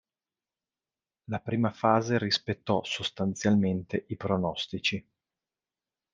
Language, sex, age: Italian, male, 30-39